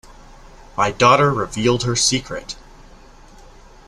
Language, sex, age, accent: English, male, under 19, United States English